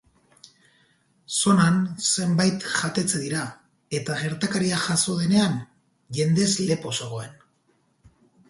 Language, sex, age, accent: Basque, male, 40-49, Mendebalekoa (Araba, Bizkaia, Gipuzkoako mendebaleko herri batzuk)